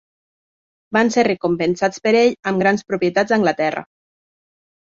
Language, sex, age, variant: Catalan, female, 19-29, Nord-Occidental